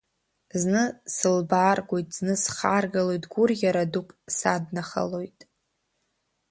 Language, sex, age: Abkhazian, female, under 19